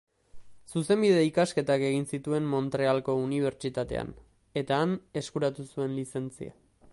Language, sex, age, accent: Basque, male, 19-29, Mendebalekoa (Araba, Bizkaia, Gipuzkoako mendebaleko herri batzuk)